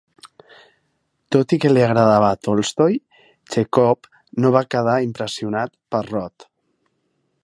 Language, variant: Catalan, Central